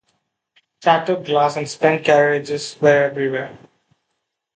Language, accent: English, India and South Asia (India, Pakistan, Sri Lanka)